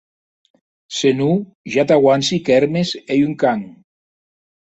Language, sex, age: Occitan, male, 60-69